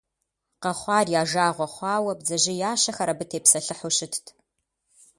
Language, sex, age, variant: Kabardian, female, 30-39, Адыгэбзэ (Къэбэрдей, Кирил, псоми зэдай)